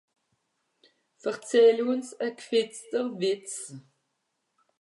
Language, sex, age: Swiss German, female, 50-59